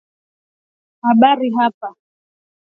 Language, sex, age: Swahili, female, 19-29